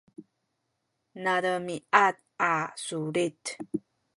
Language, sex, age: Sakizaya, female, 30-39